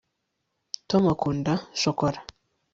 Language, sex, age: Kinyarwanda, female, 19-29